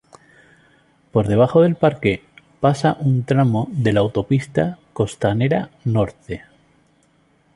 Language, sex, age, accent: Spanish, male, 50-59, España: Sur peninsular (Andalucia, Extremadura, Murcia)